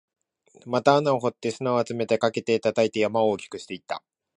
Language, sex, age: Japanese, male, 19-29